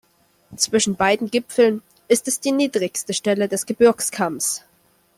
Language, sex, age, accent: German, male, under 19, Deutschland Deutsch